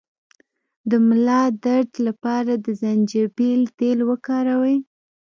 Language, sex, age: Pashto, female, 19-29